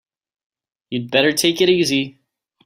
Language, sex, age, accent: English, male, 19-29, United States English